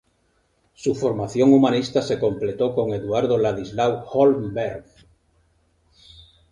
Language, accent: Spanish, España: Centro-Sur peninsular (Madrid, Toledo, Castilla-La Mancha)